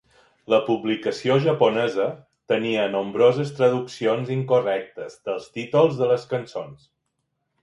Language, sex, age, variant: Catalan, male, 40-49, Balear